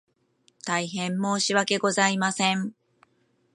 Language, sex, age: Japanese, female, 50-59